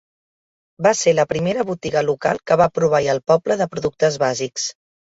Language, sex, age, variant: Catalan, female, 30-39, Central